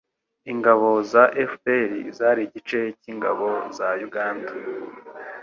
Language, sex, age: Kinyarwanda, male, 19-29